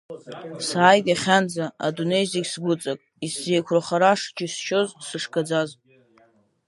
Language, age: Abkhazian, 30-39